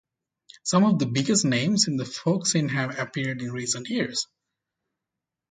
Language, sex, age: English, male, 30-39